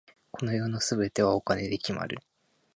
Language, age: Japanese, under 19